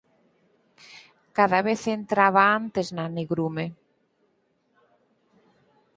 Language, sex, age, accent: Galician, female, 50-59, Normativo (estándar)